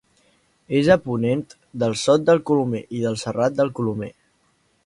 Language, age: Catalan, under 19